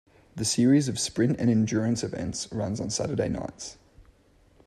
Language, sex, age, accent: English, male, 19-29, Australian English